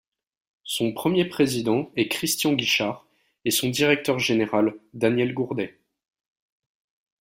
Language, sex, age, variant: French, male, 19-29, Français de métropole